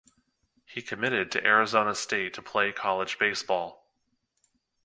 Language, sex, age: English, male, 30-39